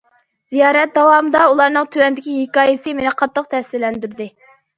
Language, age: Uyghur, under 19